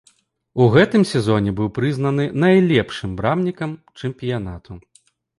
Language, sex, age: Belarusian, male, 30-39